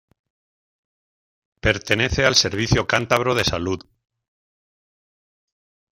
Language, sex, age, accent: Spanish, male, 50-59, España: Centro-Sur peninsular (Madrid, Toledo, Castilla-La Mancha)